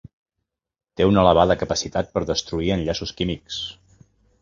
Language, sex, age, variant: Catalan, male, 50-59, Central